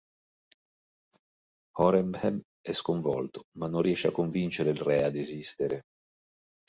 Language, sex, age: Italian, male, 40-49